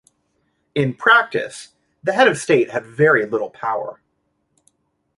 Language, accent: English, United States English